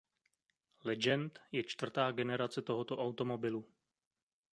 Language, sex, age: Czech, male, 30-39